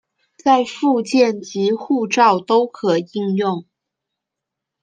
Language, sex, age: Chinese, female, 19-29